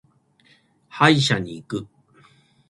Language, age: Japanese, 60-69